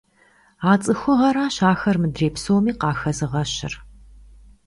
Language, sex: Kabardian, female